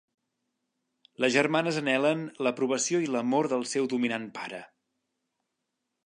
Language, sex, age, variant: Catalan, male, 40-49, Central